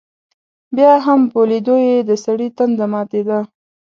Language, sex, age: Pashto, female, 19-29